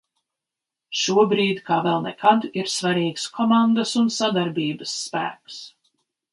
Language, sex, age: Latvian, female, 60-69